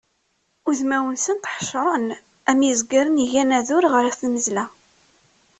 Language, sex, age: Kabyle, female, 30-39